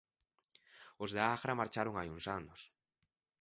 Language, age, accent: Galician, 19-29, Atlántico (seseo e gheada)